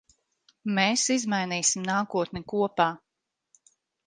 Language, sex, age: Latvian, female, 30-39